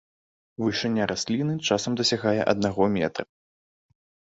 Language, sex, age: Belarusian, male, 19-29